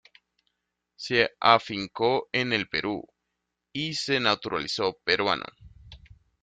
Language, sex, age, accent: Spanish, male, 30-39, Caribe: Cuba, Venezuela, Puerto Rico, República Dominicana, Panamá, Colombia caribeña, México caribeño, Costa del golfo de México